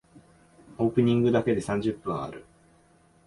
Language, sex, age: Japanese, male, 19-29